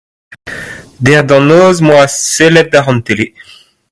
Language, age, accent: Breton, 30-39, Kerneveg; Leoneg